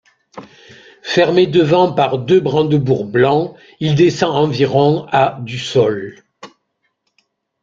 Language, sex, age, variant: French, male, 50-59, Français de métropole